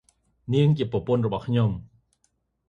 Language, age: Khmer, 30-39